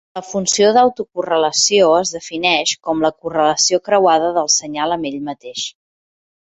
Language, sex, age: Catalan, female, 40-49